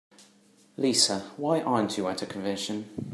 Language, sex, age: English, male, 30-39